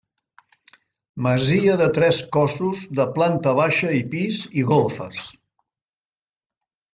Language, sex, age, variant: Catalan, male, 70-79, Central